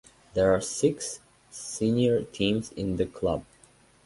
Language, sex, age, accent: English, male, 19-29, United States English